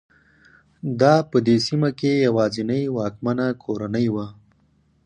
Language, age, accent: Pashto, 19-29, معیاري پښتو